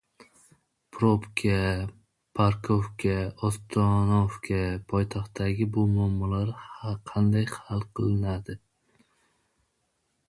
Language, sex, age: Uzbek, male, 19-29